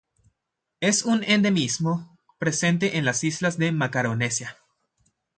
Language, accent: Spanish, América central